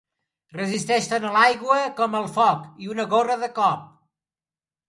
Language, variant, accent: Catalan, Central, central